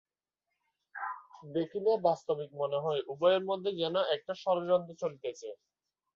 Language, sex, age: Bengali, male, 19-29